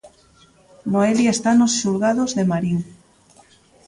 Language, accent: Galician, Normativo (estándar)